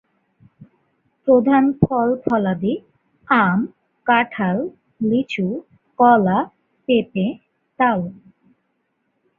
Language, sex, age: Bengali, female, 19-29